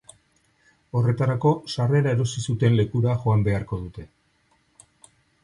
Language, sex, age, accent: Basque, male, 50-59, Mendebalekoa (Araba, Bizkaia, Gipuzkoako mendebaleko herri batzuk)